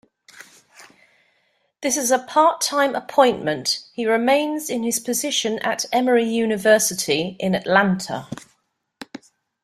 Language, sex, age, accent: English, female, 50-59, England English